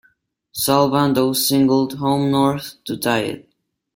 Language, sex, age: English, male, under 19